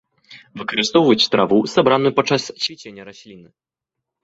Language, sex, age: Belarusian, male, 19-29